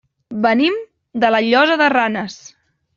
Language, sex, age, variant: Catalan, female, 19-29, Central